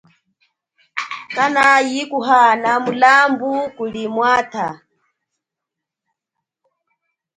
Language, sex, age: Chokwe, female, 30-39